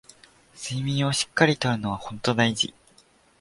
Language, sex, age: Japanese, male, 19-29